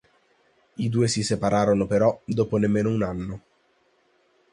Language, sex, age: Italian, male, under 19